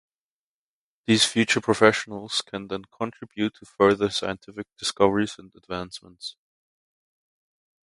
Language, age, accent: English, 19-29, United States English